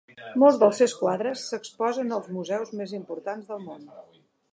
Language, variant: Catalan, Central